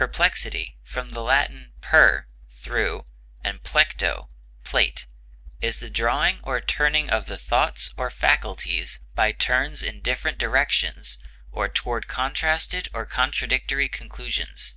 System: none